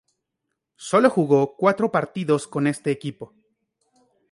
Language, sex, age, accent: Spanish, male, 19-29, México